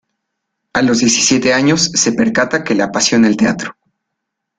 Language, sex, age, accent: Spanish, male, 19-29, México